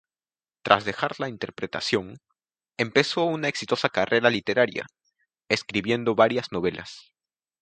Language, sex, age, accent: Spanish, male, under 19, Andino-Pacífico: Colombia, Perú, Ecuador, oeste de Bolivia y Venezuela andina